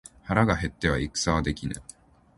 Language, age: Japanese, 19-29